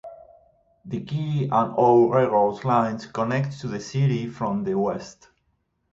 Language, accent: English, United States English